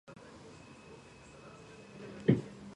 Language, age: Georgian, 19-29